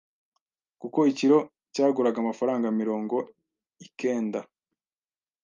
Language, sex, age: Kinyarwanda, male, 19-29